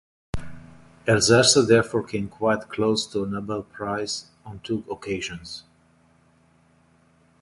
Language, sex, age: English, male, 50-59